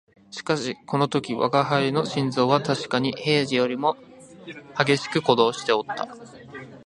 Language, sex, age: Japanese, male, 19-29